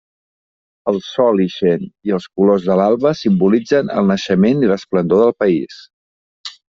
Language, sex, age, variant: Catalan, male, 40-49, Central